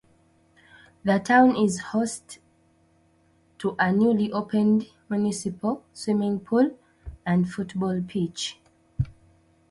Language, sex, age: English, female, 19-29